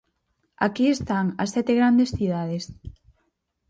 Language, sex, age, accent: Galician, female, 19-29, Central (gheada)